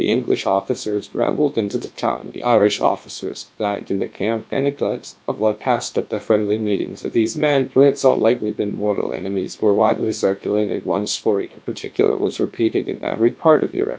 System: TTS, GlowTTS